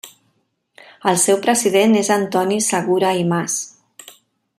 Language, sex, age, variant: Catalan, female, 40-49, Central